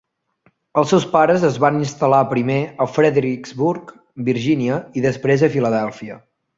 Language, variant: Catalan, Central